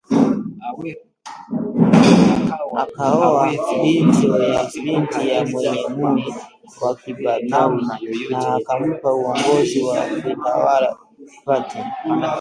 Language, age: Swahili, 19-29